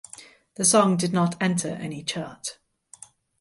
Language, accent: English, England English